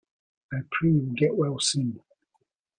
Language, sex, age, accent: English, male, 50-59, Scottish English